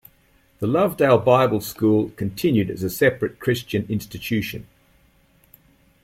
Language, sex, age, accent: English, male, 60-69, Australian English